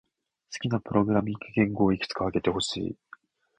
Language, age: Japanese, 19-29